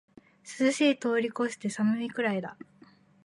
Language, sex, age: Japanese, female, 19-29